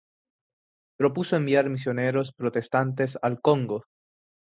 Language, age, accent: Spanish, 19-29, España: Islas Canarias